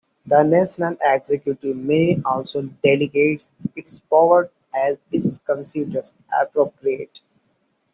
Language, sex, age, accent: English, male, 30-39, India and South Asia (India, Pakistan, Sri Lanka)